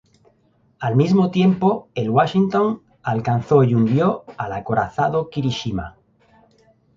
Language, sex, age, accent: Spanish, male, 50-59, España: Centro-Sur peninsular (Madrid, Toledo, Castilla-La Mancha)